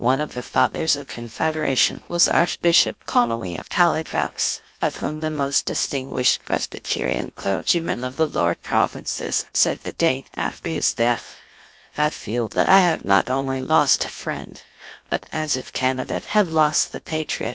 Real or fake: fake